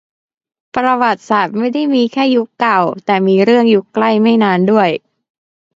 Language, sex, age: Thai, male, 19-29